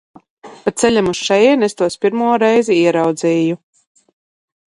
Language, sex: Latvian, female